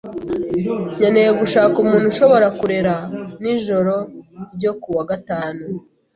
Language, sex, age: Kinyarwanda, female, 19-29